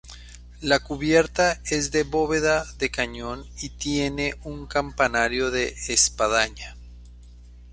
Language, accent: Spanish, Andino-Pacífico: Colombia, Perú, Ecuador, oeste de Bolivia y Venezuela andina